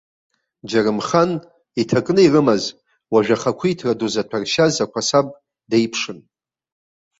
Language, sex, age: Abkhazian, male, 40-49